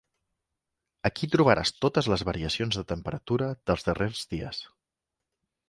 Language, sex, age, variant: Catalan, male, 40-49, Central